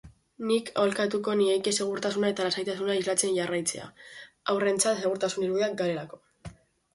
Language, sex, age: Basque, female, under 19